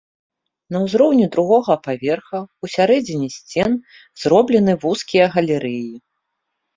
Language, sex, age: Belarusian, female, 40-49